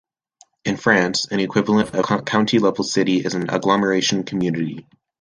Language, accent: English, United States English